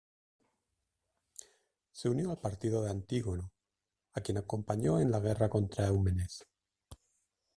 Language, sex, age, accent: Spanish, male, 40-49, España: Centro-Sur peninsular (Madrid, Toledo, Castilla-La Mancha)